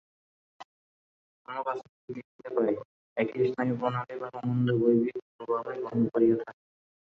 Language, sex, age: Bengali, male, 19-29